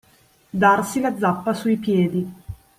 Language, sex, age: Italian, female, 30-39